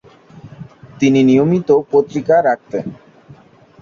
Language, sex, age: Bengali, male, 19-29